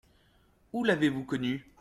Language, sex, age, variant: French, male, 19-29, Français de métropole